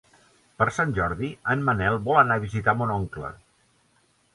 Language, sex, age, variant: Catalan, male, 60-69, Central